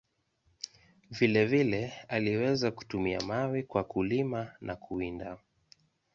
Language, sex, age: Swahili, male, 19-29